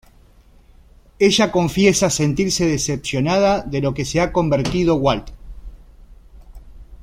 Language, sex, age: Spanish, male, 40-49